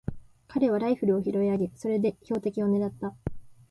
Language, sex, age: Japanese, female, 19-29